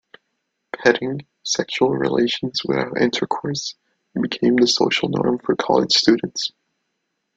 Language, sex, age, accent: English, male, 19-29, United States English